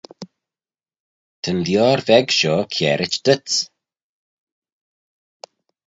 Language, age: Manx, 40-49